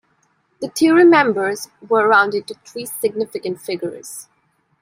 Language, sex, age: English, female, 19-29